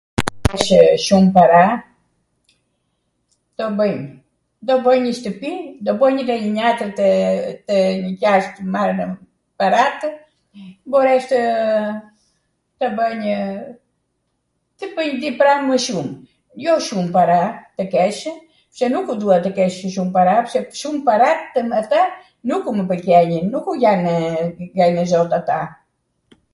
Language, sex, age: Arvanitika Albanian, female, 70-79